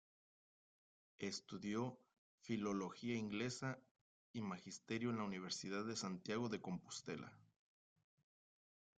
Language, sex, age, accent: Spanish, male, 30-39, México